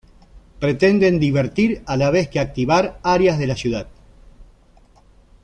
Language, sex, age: Spanish, male, 40-49